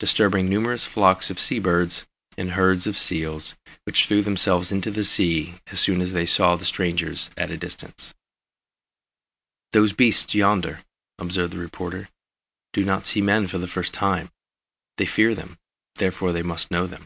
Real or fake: real